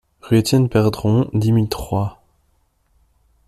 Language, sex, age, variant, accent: French, male, 19-29, Français d'Europe, Français de Suisse